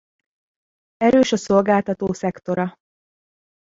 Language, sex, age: Hungarian, female, 19-29